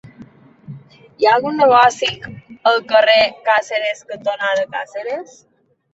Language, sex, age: Catalan, female, 30-39